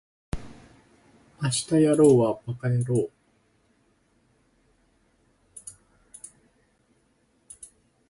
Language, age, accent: Japanese, 19-29, 標準語